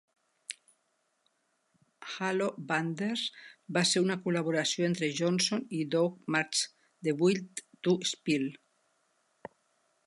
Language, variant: Catalan, Central